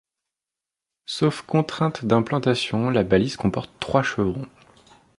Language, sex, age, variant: French, male, 30-39, Français de métropole